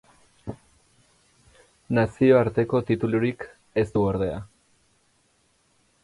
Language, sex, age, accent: Basque, male, 30-39, Erdialdekoa edo Nafarra (Gipuzkoa, Nafarroa)